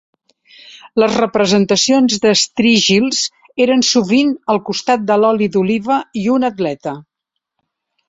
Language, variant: Catalan, Central